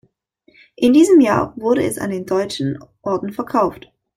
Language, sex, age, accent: German, female, 19-29, Deutschland Deutsch